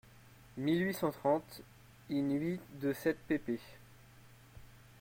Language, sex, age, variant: French, male, 19-29, Français de métropole